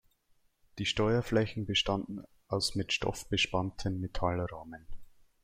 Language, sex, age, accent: German, male, 19-29, Deutschland Deutsch